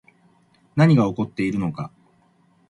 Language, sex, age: Japanese, male, 50-59